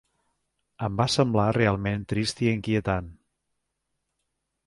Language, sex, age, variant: Catalan, male, 50-59, Central